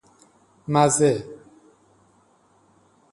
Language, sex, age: Persian, male, 30-39